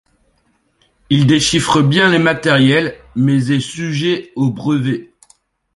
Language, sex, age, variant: French, male, 30-39, Français de métropole